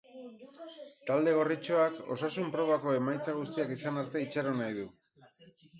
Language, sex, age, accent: Basque, male, 50-59, Erdialdekoa edo Nafarra (Gipuzkoa, Nafarroa)